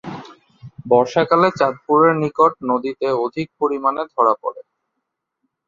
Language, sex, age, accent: Bengali, male, 19-29, Bangladeshi